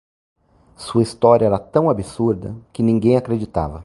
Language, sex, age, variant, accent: Portuguese, male, 50-59, Portuguese (Brasil), Paulista